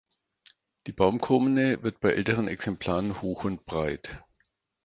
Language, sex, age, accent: German, male, 50-59, Deutschland Deutsch